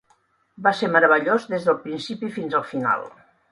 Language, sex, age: Catalan, female, 70-79